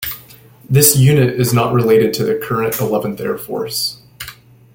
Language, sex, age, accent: English, male, 19-29, United States English